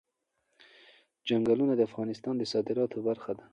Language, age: Pashto, 19-29